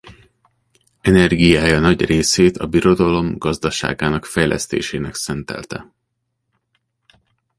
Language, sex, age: Hungarian, male, 40-49